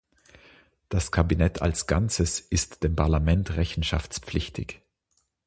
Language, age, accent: German, 40-49, Österreichisches Deutsch